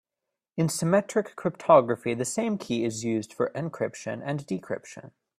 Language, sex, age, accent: English, male, 19-29, United States English